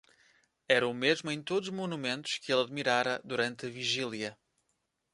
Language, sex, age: Portuguese, male, 30-39